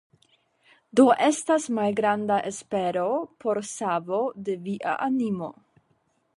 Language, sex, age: Esperanto, female, 19-29